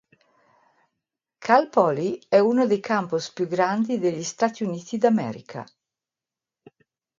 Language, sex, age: Italian, female, 60-69